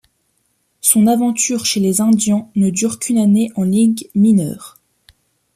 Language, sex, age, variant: French, female, 19-29, Français de métropole